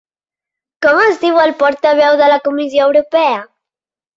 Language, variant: Catalan, Central